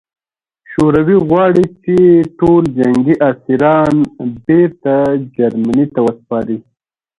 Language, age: Pashto, 30-39